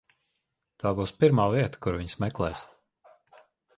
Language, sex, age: Latvian, male, 40-49